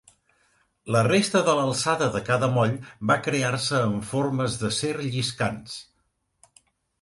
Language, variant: Catalan, Central